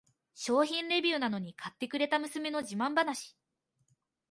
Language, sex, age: Japanese, female, 19-29